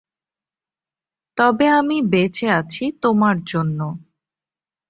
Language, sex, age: Bengali, female, 19-29